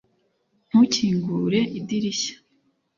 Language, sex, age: Kinyarwanda, female, 19-29